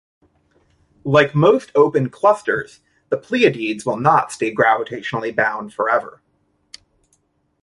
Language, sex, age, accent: English, male, 30-39, United States English